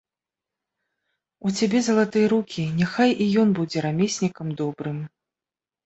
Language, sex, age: Belarusian, female, 30-39